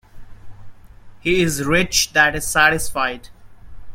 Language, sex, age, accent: English, male, 19-29, India and South Asia (India, Pakistan, Sri Lanka)